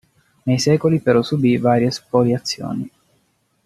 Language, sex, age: Italian, male, 19-29